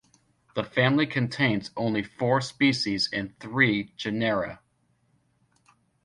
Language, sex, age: English, male, 19-29